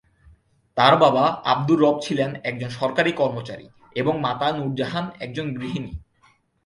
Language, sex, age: Bengali, male, 19-29